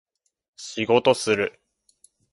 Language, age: Japanese, 19-29